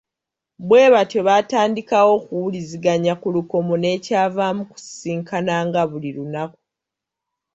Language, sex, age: Ganda, female, 19-29